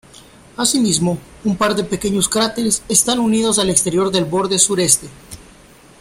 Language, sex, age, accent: Spanish, male, 19-29, México